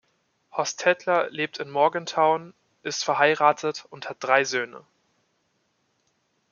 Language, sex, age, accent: German, male, 19-29, Deutschland Deutsch